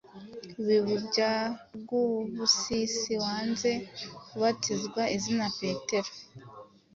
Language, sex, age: Kinyarwanda, female, 19-29